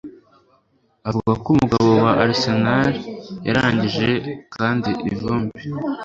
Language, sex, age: Kinyarwanda, male, under 19